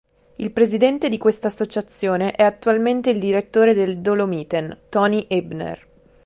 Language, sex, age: Italian, female, 19-29